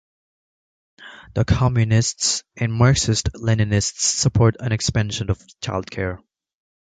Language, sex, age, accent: English, male, 19-29, United States English